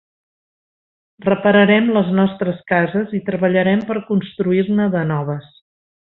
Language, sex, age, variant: Catalan, female, 60-69, Central